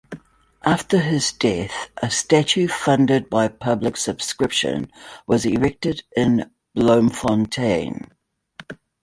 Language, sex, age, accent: English, female, 50-59, New Zealand English